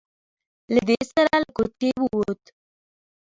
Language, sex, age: Pashto, female, under 19